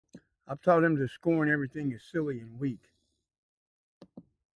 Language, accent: English, United States English